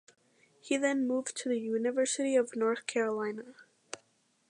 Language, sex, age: English, female, under 19